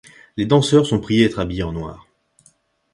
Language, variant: French, Français de métropole